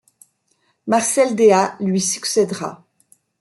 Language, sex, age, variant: French, female, 50-59, Français de métropole